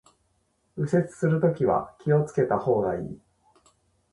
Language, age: Japanese, 40-49